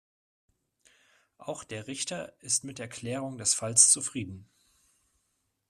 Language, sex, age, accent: German, male, 30-39, Deutschland Deutsch